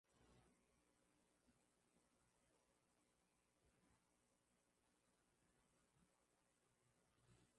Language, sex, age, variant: Swahili, male, 30-39, Kiswahili Sanifu (EA)